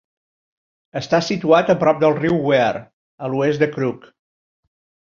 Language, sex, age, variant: Catalan, male, 50-59, Central